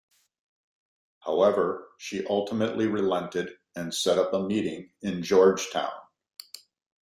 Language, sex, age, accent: English, male, 50-59, United States English